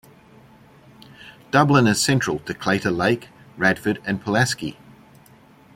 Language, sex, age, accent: English, male, 50-59, Australian English